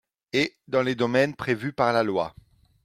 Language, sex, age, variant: French, male, 40-49, Français d'Europe